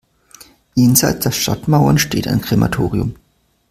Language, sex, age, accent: German, male, 19-29, Deutschland Deutsch